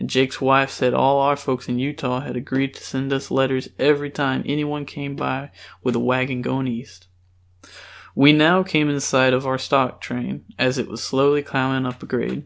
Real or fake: real